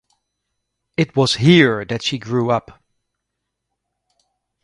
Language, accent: English, England English